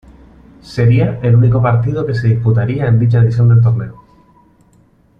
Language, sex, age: Spanish, male, 19-29